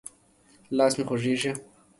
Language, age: Pashto, 19-29